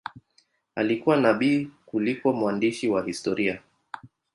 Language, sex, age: Swahili, male, 30-39